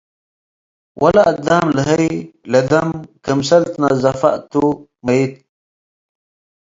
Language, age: Tigre, 30-39